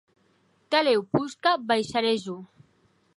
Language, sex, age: Occitan, female, under 19